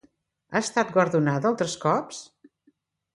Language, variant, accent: Catalan, Central, central